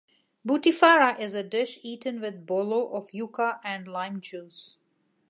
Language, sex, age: English, female, 40-49